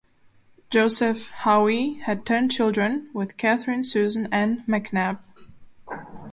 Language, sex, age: English, female, 19-29